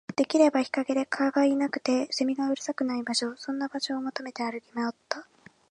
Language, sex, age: Japanese, female, 19-29